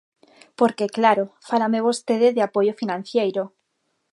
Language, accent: Galician, Normativo (estándar)